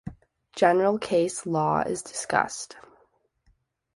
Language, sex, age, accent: English, female, 19-29, United States English